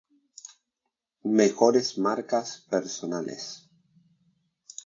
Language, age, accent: Spanish, 19-29, Rioplatense: Argentina, Uruguay, este de Bolivia, Paraguay